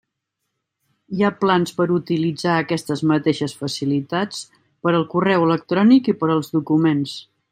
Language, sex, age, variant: Catalan, female, 19-29, Central